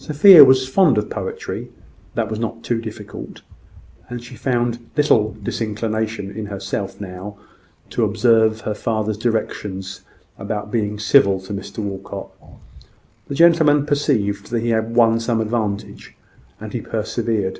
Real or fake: real